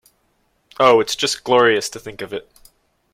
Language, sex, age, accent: English, male, 19-29, United States English